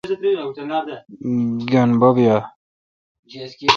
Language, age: Kalkoti, 19-29